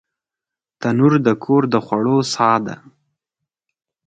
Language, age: Pashto, 19-29